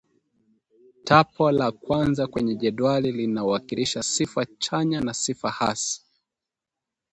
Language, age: Swahili, 19-29